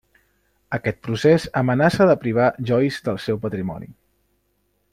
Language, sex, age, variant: Catalan, male, 19-29, Central